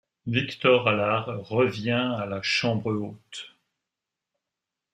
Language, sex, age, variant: French, male, 50-59, Français de métropole